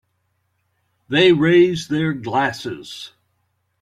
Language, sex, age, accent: English, male, 60-69, United States English